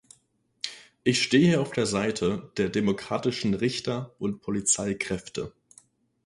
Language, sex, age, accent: German, male, 19-29, Deutschland Deutsch